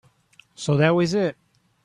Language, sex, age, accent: English, male, 30-39, United States English